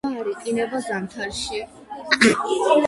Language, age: Georgian, 19-29